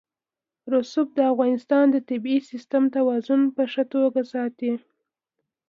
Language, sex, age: Pashto, female, 19-29